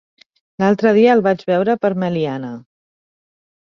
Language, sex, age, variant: Catalan, female, 40-49, Central